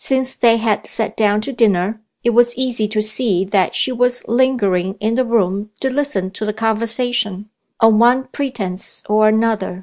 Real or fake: real